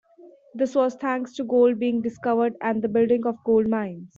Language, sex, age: English, female, 19-29